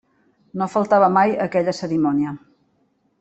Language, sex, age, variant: Catalan, female, 50-59, Central